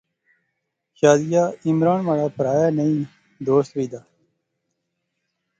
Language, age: Pahari-Potwari, 30-39